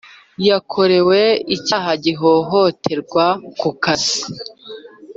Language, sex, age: Kinyarwanda, female, 30-39